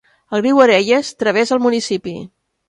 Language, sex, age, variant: Catalan, female, 70-79, Central